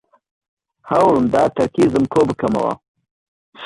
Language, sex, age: Central Kurdish, male, 30-39